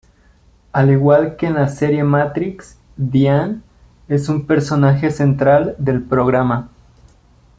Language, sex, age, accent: Spanish, male, 19-29, México